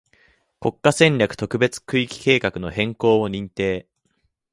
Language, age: Japanese, 19-29